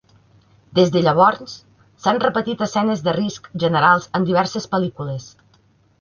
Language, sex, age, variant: Catalan, female, 30-39, Central